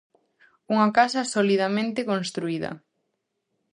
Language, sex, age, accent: Galician, female, 19-29, Normativo (estándar)